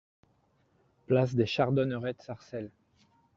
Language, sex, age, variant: French, male, 40-49, Français de métropole